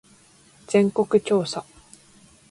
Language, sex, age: Japanese, female, 19-29